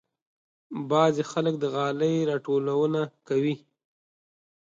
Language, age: Pashto, 30-39